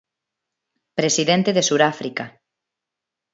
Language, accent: Galician, Neofalante